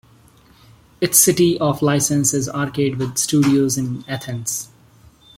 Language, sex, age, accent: English, male, 30-39, India and South Asia (India, Pakistan, Sri Lanka)